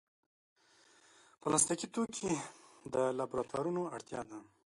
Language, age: Pashto, 19-29